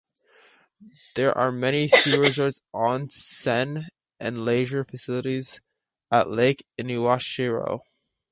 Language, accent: English, Canadian English